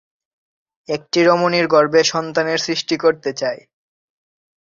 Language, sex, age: Bengali, male, 19-29